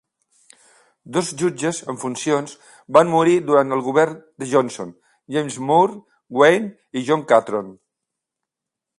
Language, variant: Catalan, Central